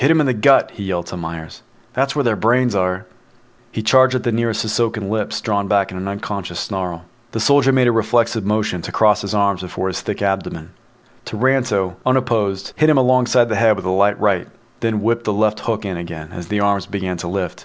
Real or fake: real